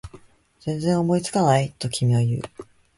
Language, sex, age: Japanese, male, 19-29